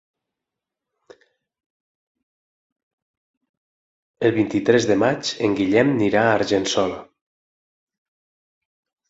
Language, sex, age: Catalan, male, 40-49